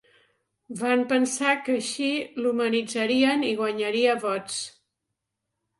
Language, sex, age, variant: Catalan, female, 60-69, Central